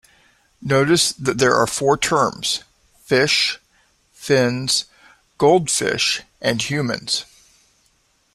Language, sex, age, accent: English, male, 40-49, United States English